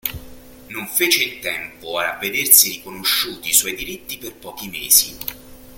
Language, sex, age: Italian, male, 40-49